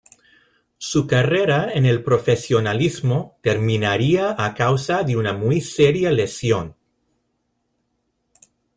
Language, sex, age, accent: Spanish, male, 40-49, España: Centro-Sur peninsular (Madrid, Toledo, Castilla-La Mancha)